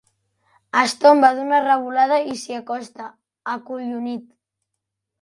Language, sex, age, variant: Catalan, male, 40-49, Central